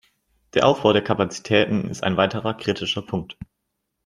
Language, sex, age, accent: German, male, 19-29, Deutschland Deutsch